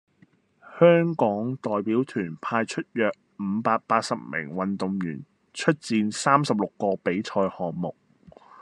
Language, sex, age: Cantonese, male, 19-29